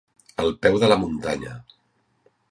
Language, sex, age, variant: Catalan, male, 50-59, Central